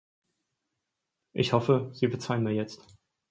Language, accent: German, Deutschland Deutsch